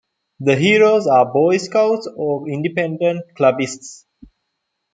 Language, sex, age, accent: English, male, 19-29, India and South Asia (India, Pakistan, Sri Lanka)